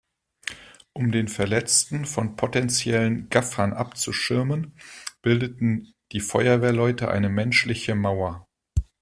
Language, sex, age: German, male, 40-49